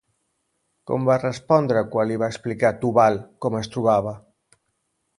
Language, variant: Catalan, Central